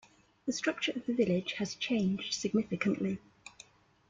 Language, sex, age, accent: English, female, 30-39, England English